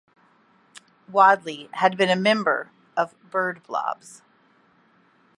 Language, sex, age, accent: English, female, 40-49, United States English